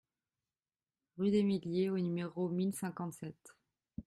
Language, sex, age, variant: French, female, 19-29, Français de métropole